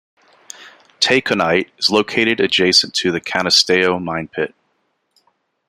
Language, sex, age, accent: English, male, 40-49, United States English